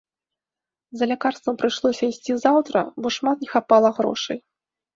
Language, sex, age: Belarusian, female, 40-49